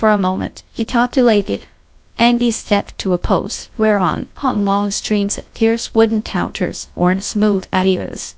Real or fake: fake